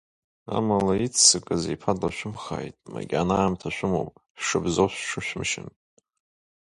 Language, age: Abkhazian, 19-29